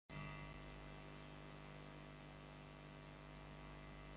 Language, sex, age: Swahili, male, 19-29